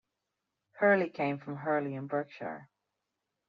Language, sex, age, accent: English, female, 40-49, Irish English